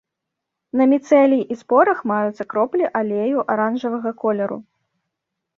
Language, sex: Belarusian, female